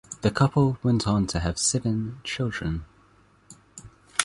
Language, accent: English, New Zealand English